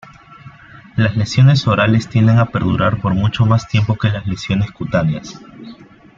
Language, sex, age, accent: Spanish, male, 19-29, Andino-Pacífico: Colombia, Perú, Ecuador, oeste de Bolivia y Venezuela andina